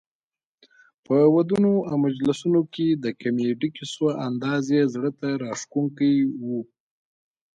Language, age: Pashto, 30-39